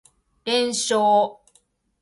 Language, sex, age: Japanese, female, 40-49